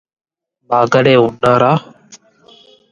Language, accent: English, United States English